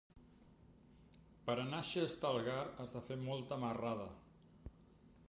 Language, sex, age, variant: Catalan, male, 50-59, Central